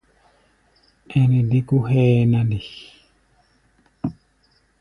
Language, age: Gbaya, 30-39